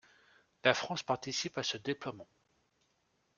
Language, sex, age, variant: French, male, 30-39, Français de métropole